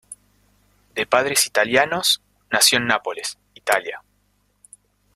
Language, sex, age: Spanish, male, 30-39